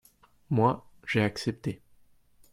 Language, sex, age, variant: French, male, under 19, Français de métropole